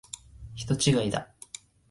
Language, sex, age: Japanese, male, 19-29